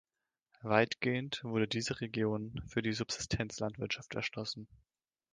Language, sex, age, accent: German, male, 19-29, Deutschland Deutsch